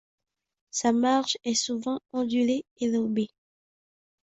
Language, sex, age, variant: French, female, 19-29, Français de métropole